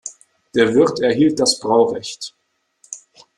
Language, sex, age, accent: German, male, 19-29, Deutschland Deutsch